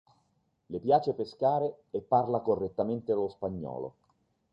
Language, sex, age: Italian, male, 50-59